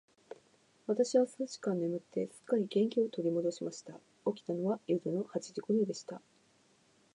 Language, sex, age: Japanese, female, 19-29